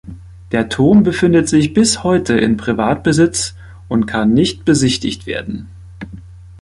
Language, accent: German, Deutschland Deutsch